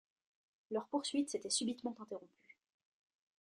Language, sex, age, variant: French, female, 19-29, Français de métropole